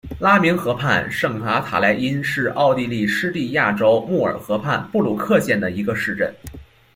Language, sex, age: Chinese, male, under 19